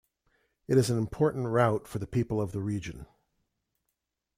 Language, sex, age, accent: English, male, 70-79, United States English